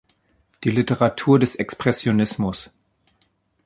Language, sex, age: German, male, 40-49